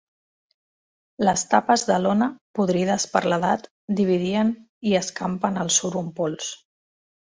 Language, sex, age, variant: Catalan, female, 40-49, Central